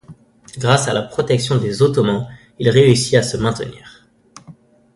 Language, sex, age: French, male, under 19